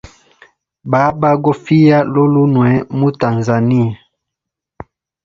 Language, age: Hemba, 19-29